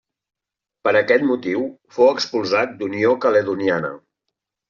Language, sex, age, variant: Catalan, male, 50-59, Central